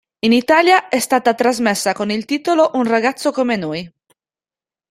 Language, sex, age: Italian, female, 19-29